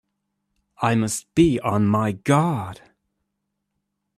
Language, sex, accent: English, male, England English